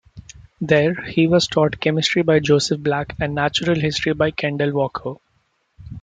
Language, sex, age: English, male, 19-29